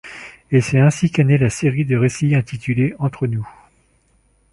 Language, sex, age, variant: French, male, 40-49, Français de métropole